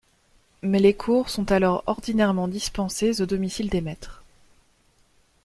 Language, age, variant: French, 19-29, Français de métropole